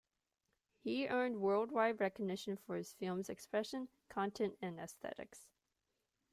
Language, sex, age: English, female, 19-29